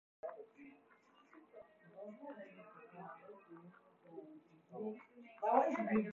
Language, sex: English, female